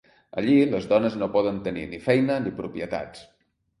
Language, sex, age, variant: Catalan, male, 50-59, Central